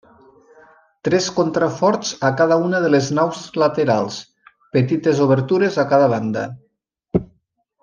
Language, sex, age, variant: Catalan, male, 40-49, Nord-Occidental